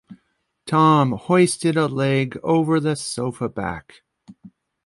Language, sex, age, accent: English, male, 50-59, United States English